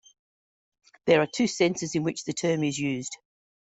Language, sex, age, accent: English, female, 50-59, Australian English